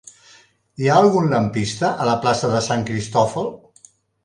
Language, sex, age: Catalan, male, 60-69